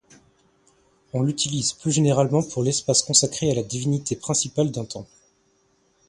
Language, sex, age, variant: French, male, 19-29, Français de métropole